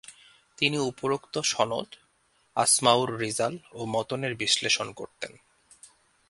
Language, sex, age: Bengali, male, 19-29